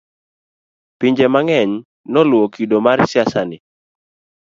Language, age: Luo (Kenya and Tanzania), 19-29